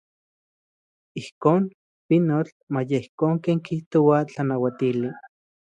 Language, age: Central Puebla Nahuatl, 30-39